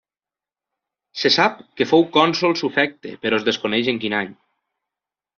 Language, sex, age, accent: Catalan, male, 19-29, valencià